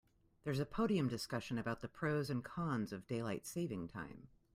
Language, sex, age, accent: English, female, 40-49, United States English